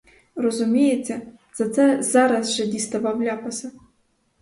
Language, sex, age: Ukrainian, female, 19-29